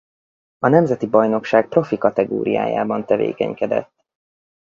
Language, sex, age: Hungarian, male, 30-39